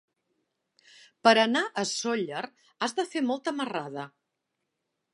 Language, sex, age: Catalan, female, 50-59